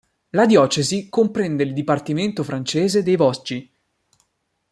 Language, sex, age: Italian, male, 19-29